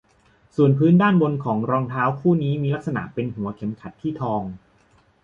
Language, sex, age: Thai, male, 40-49